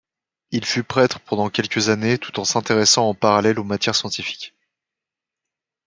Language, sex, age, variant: French, male, 19-29, Français de métropole